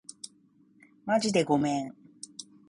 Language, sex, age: Japanese, female, 50-59